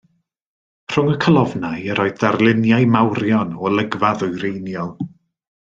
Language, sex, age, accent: Welsh, male, 30-39, Y Deyrnas Unedig Cymraeg